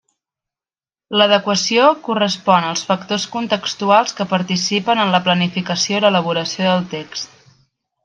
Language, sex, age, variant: Catalan, female, 19-29, Central